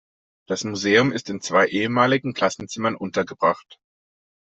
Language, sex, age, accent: German, male, 30-39, Deutschland Deutsch